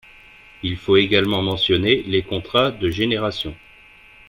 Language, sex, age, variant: French, male, 40-49, Français de métropole